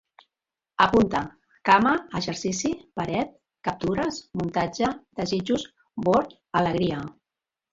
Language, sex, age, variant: Catalan, female, 60-69, Central